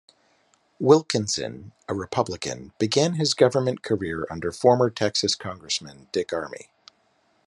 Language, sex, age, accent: English, male, 40-49, United States English